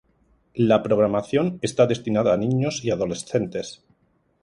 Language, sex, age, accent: Spanish, male, 40-49, España: Sur peninsular (Andalucia, Extremadura, Murcia)